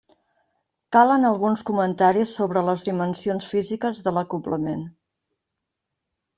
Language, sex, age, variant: Catalan, female, 40-49, Central